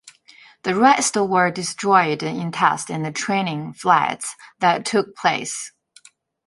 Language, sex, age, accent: English, female, 40-49, United States English